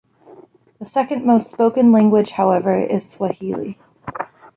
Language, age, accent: English, 30-39, United States English